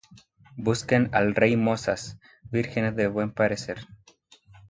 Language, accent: Spanish, Chileno: Chile, Cuyo